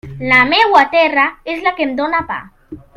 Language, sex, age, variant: Catalan, male, under 19, Central